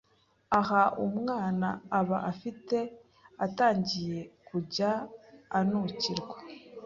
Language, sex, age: Kinyarwanda, female, 19-29